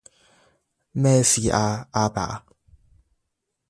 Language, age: Cantonese, 19-29